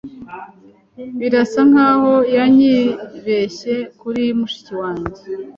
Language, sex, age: Kinyarwanda, female, 30-39